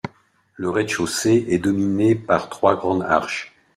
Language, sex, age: French, male, 70-79